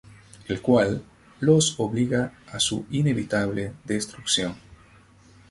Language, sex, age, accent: Spanish, male, 30-39, Andino-Pacífico: Colombia, Perú, Ecuador, oeste de Bolivia y Venezuela andina